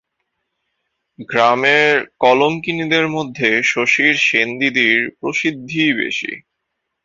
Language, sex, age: Bengali, male, 19-29